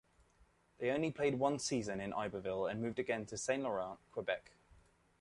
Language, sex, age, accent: English, male, 30-39, England English